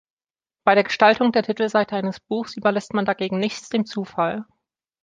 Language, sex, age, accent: German, female, 19-29, Deutschland Deutsch